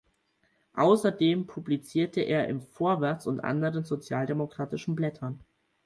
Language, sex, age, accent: German, male, under 19, Deutschland Deutsch